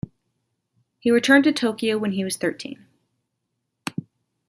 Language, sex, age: English, female, 19-29